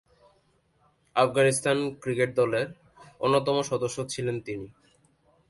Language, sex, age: Bengali, male, 19-29